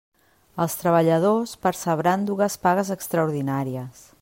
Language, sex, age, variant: Catalan, female, 40-49, Central